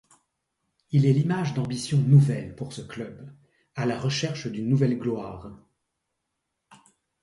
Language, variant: French, Français de métropole